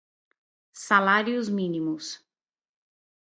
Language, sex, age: Portuguese, female, 30-39